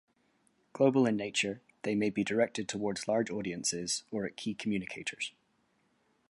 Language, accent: English, Scottish English